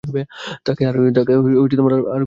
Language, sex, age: Bengali, male, 19-29